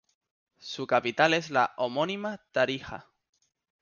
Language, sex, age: Spanish, male, 19-29